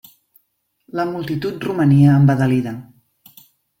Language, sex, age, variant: Catalan, female, 40-49, Central